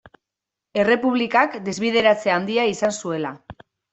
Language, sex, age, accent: Basque, female, 40-49, Mendebalekoa (Araba, Bizkaia, Gipuzkoako mendebaleko herri batzuk)